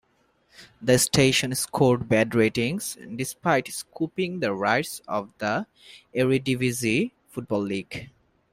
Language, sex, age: English, male, 19-29